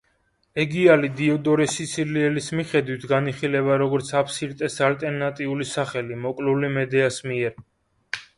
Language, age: Georgian, 19-29